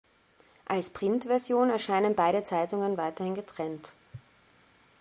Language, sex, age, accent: German, female, 30-39, Österreichisches Deutsch